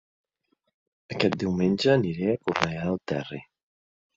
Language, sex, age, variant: Catalan, male, 30-39, Central